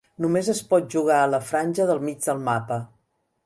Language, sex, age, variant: Catalan, female, 60-69, Central